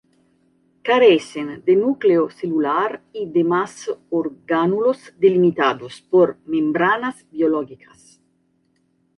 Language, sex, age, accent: Spanish, female, 40-49, Caribe: Cuba, Venezuela, Puerto Rico, República Dominicana, Panamá, Colombia caribeña, México caribeño, Costa del golfo de México